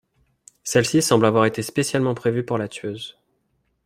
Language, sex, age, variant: French, male, 30-39, Français de métropole